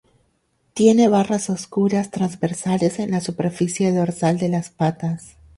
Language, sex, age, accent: Spanish, female, 19-29, Caribe: Cuba, Venezuela, Puerto Rico, República Dominicana, Panamá, Colombia caribeña, México caribeño, Costa del golfo de México